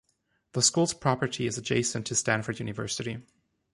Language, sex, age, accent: English, male, 30-39, United States English